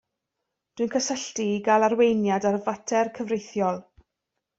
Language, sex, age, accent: Welsh, female, 40-49, Y Deyrnas Unedig Cymraeg